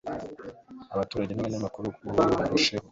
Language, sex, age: Kinyarwanda, male, 19-29